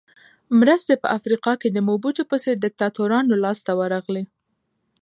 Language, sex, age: Pashto, female, under 19